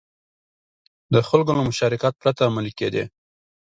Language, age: Pashto, 19-29